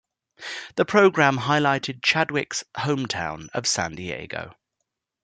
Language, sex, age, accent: English, male, 19-29, England English